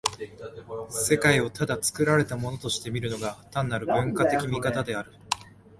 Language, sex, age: Japanese, male, 19-29